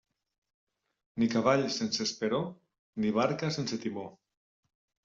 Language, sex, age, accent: Catalan, male, 50-59, valencià